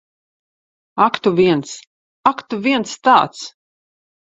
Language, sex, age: Latvian, female, 30-39